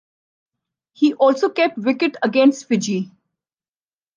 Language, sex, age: English, female, 30-39